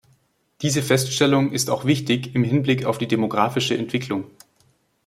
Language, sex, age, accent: German, male, 19-29, Deutschland Deutsch